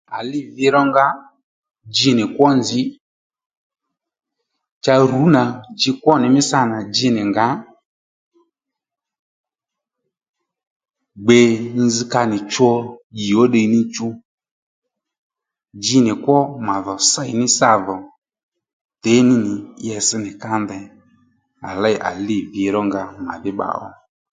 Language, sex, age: Lendu, male, 30-39